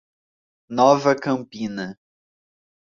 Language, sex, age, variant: Portuguese, male, under 19, Portuguese (Brasil)